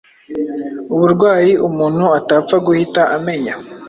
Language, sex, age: Kinyarwanda, male, 19-29